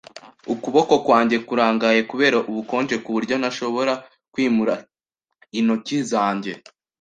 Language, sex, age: Kinyarwanda, male, 19-29